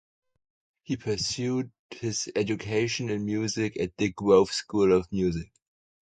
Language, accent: English, German English